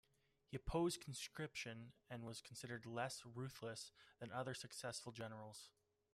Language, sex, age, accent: English, male, 19-29, Canadian English